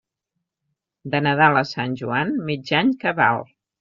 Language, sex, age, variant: Catalan, female, 40-49, Central